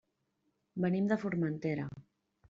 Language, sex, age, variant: Catalan, female, 30-39, Central